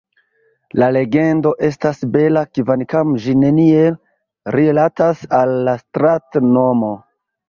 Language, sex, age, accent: Esperanto, male, 30-39, Internacia